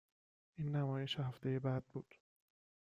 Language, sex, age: Persian, male, 30-39